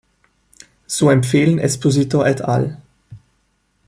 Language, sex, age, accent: German, male, 30-39, Österreichisches Deutsch